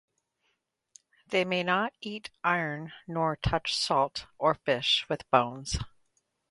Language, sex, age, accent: English, female, 50-59, United States English